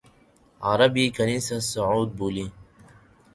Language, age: Pashto, 19-29